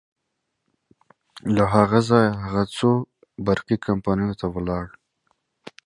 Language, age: English, 19-29